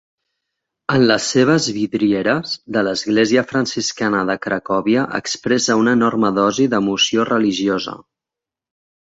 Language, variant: Catalan, Central